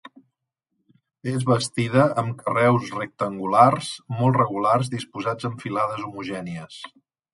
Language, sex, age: Catalan, male, 50-59